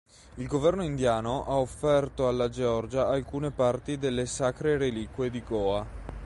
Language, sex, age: Italian, male, 30-39